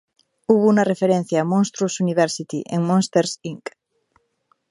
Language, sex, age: Spanish, female, 30-39